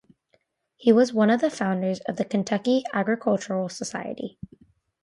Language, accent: English, United States English